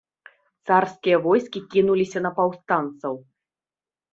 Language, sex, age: Belarusian, female, 30-39